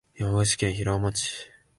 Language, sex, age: Japanese, male, 19-29